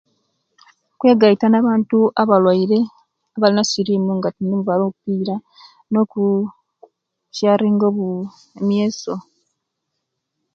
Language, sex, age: Kenyi, female, 19-29